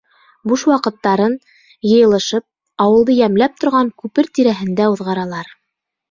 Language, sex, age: Bashkir, female, 30-39